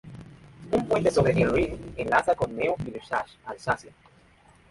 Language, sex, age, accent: Spanish, male, 19-29, Caribe: Cuba, Venezuela, Puerto Rico, República Dominicana, Panamá, Colombia caribeña, México caribeño, Costa del golfo de México